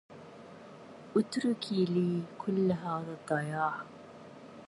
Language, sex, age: Arabic, female, 19-29